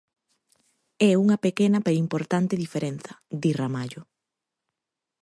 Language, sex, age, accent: Galician, female, 19-29, Oriental (común en zona oriental)